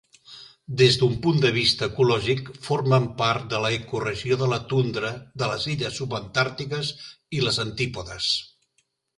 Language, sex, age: Catalan, male, 70-79